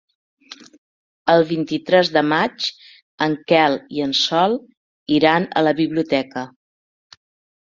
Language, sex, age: Catalan, female, 50-59